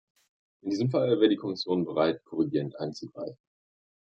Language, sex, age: German, male, 19-29